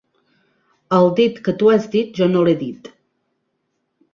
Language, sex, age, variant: Catalan, female, 30-39, Central